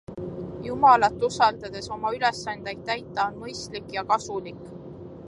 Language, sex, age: Estonian, female, 19-29